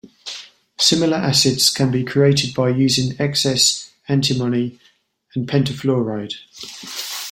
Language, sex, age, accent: English, male, 40-49, England English